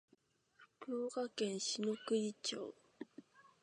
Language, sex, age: Japanese, female, 19-29